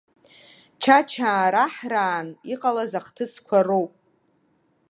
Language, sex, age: Abkhazian, female, 30-39